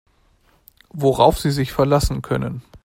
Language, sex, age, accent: German, male, 19-29, Deutschland Deutsch